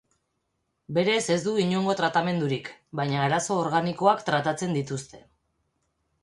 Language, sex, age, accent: Basque, female, 40-49, Erdialdekoa edo Nafarra (Gipuzkoa, Nafarroa)